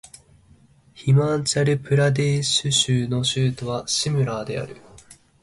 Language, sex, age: Japanese, male, under 19